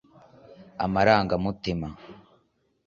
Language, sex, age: Kinyarwanda, male, under 19